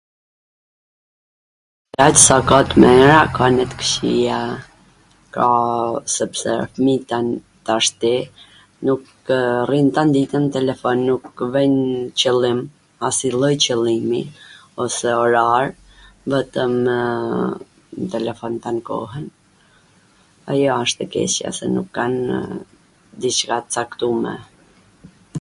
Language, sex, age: Gheg Albanian, female, 40-49